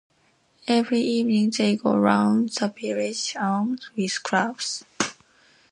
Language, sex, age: English, female, 19-29